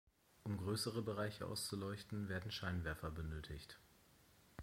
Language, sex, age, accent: German, male, 30-39, Deutschland Deutsch